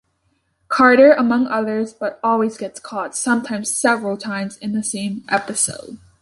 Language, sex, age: English, female, under 19